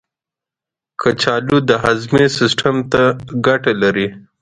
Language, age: Pashto, 30-39